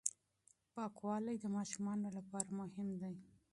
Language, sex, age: Pashto, female, 30-39